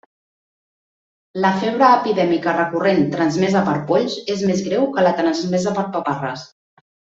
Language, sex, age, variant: Catalan, female, 30-39, Central